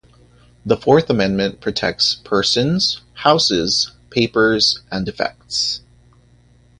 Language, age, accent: English, 30-39, United States English